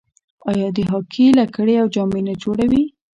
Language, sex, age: Pashto, female, under 19